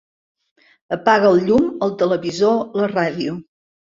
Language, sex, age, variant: Catalan, female, 50-59, Central